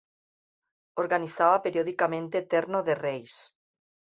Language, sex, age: Spanish, female, 40-49